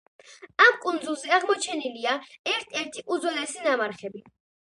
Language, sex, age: Georgian, female, under 19